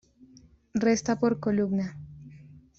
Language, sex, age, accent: Spanish, female, 19-29, Caribe: Cuba, Venezuela, Puerto Rico, República Dominicana, Panamá, Colombia caribeña, México caribeño, Costa del golfo de México